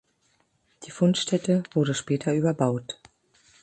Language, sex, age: German, female, 40-49